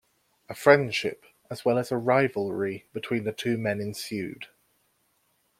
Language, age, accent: English, 19-29, England English